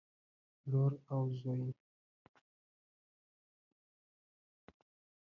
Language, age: Pashto, 19-29